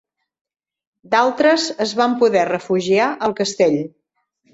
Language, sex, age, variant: Catalan, female, 60-69, Central